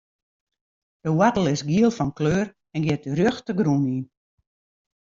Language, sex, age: Western Frisian, female, 60-69